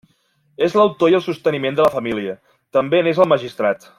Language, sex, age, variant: Catalan, male, 30-39, Central